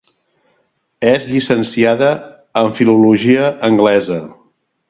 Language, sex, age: Catalan, male, 60-69